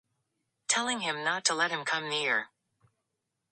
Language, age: English, under 19